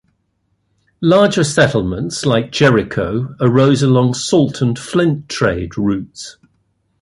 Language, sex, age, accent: English, male, 60-69, England English